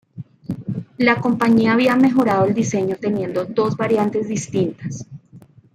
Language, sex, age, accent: Spanish, female, 30-39, Caribe: Cuba, Venezuela, Puerto Rico, República Dominicana, Panamá, Colombia caribeña, México caribeño, Costa del golfo de México